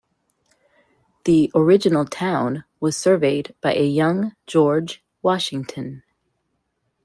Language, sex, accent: English, female, United States English